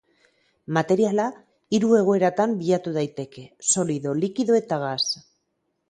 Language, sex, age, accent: Basque, female, 40-49, Mendebalekoa (Araba, Bizkaia, Gipuzkoako mendebaleko herri batzuk)